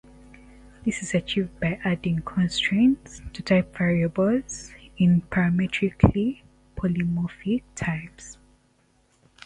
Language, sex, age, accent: English, female, 19-29, Southern African (South Africa, Zimbabwe, Namibia)